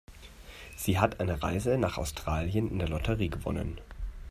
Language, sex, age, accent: German, male, 19-29, Deutschland Deutsch